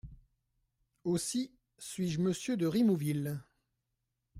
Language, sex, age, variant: French, male, 40-49, Français de métropole